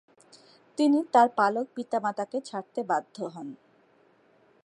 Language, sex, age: Bengali, male, 30-39